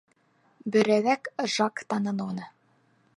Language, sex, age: Bashkir, female, 19-29